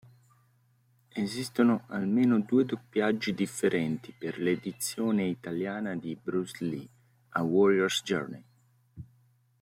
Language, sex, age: Italian, male, 30-39